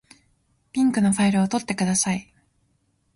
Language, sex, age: Japanese, female, 19-29